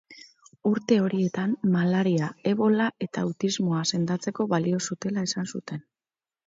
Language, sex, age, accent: Basque, female, 19-29, Mendebalekoa (Araba, Bizkaia, Gipuzkoako mendebaleko herri batzuk)